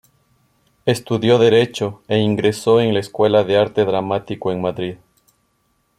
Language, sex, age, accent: Spanish, male, 30-39, Andino-Pacífico: Colombia, Perú, Ecuador, oeste de Bolivia y Venezuela andina